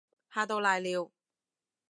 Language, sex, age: Cantonese, female, 30-39